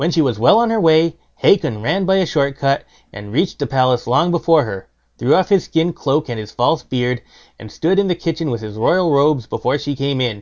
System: none